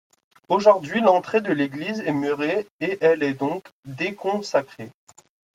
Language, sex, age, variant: French, male, 19-29, Français de métropole